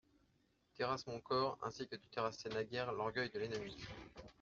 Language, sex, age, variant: French, male, 30-39, Français de métropole